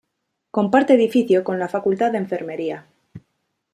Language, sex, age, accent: Spanish, female, 19-29, España: Norte peninsular (Asturias, Castilla y León, Cantabria, País Vasco, Navarra, Aragón, La Rioja, Guadalajara, Cuenca)